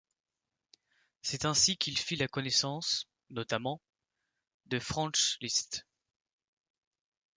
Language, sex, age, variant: French, male, 19-29, Français de métropole